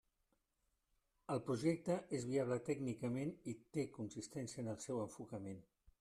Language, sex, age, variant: Catalan, male, 60-69, Central